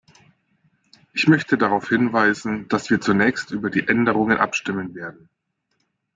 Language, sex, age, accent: German, male, 40-49, Deutschland Deutsch